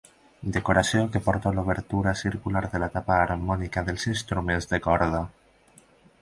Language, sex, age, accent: Catalan, male, 19-29, valencià